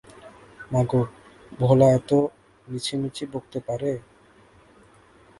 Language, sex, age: Bengali, male, 19-29